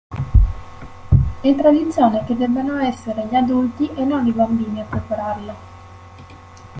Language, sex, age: Italian, female, 19-29